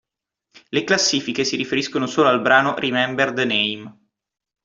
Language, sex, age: Italian, male, 19-29